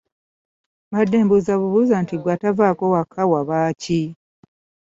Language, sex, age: Ganda, female, 50-59